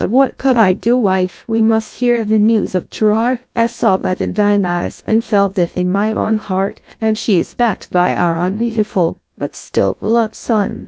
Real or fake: fake